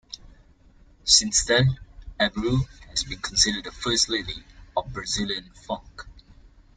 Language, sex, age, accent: English, male, 19-29, Singaporean English